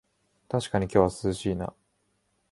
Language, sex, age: Japanese, male, 19-29